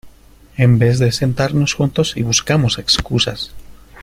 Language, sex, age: Spanish, male, 30-39